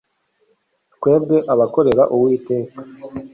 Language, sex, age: Kinyarwanda, male, 19-29